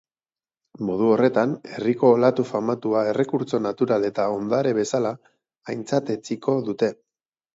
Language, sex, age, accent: Basque, male, 30-39, Batua